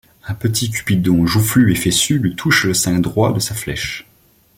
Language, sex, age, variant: French, male, 19-29, Français de métropole